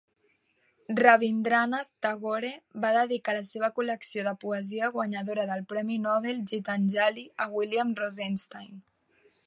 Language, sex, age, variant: Catalan, female, 19-29, Central